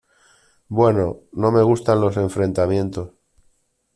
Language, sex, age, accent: Spanish, male, 40-49, España: Norte peninsular (Asturias, Castilla y León, Cantabria, País Vasco, Navarra, Aragón, La Rioja, Guadalajara, Cuenca)